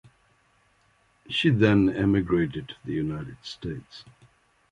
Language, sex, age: English, male, 70-79